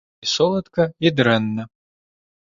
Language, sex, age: Belarusian, male, under 19